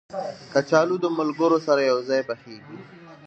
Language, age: Pashto, 19-29